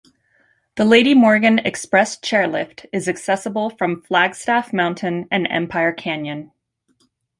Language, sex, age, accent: English, female, 40-49, United States English